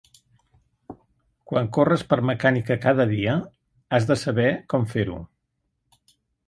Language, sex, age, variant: Catalan, male, 50-59, Central